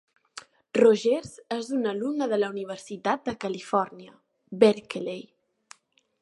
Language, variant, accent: Catalan, Balear, balear